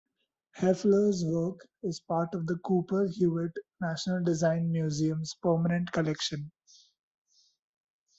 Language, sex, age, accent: English, male, 19-29, India and South Asia (India, Pakistan, Sri Lanka)